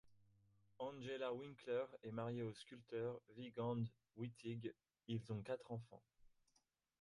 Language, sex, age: French, male, 30-39